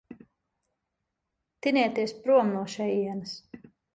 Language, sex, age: Latvian, female, 40-49